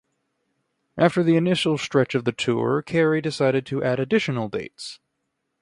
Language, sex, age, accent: English, male, 19-29, United States English